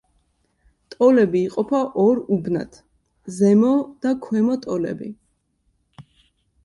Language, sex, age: Georgian, female, 19-29